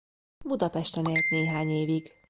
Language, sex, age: Hungarian, female, 19-29